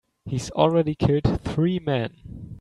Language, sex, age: English, male, 19-29